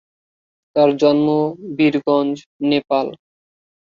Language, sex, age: Bengali, male, 19-29